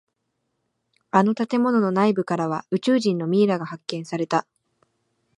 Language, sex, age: Japanese, female, 19-29